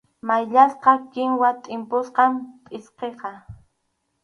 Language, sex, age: Arequipa-La Unión Quechua, female, under 19